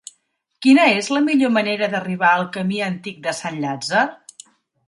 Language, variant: Catalan, Central